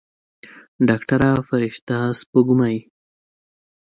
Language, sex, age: Pashto, male, 19-29